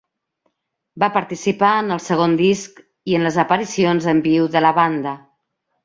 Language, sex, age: Catalan, female, 40-49